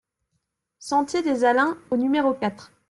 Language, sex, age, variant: French, female, 19-29, Français de métropole